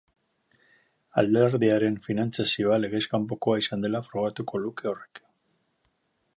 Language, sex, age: Basque, male, 50-59